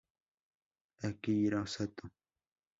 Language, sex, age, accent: Spanish, male, under 19, México